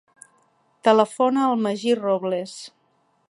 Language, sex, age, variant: Catalan, female, 40-49, Central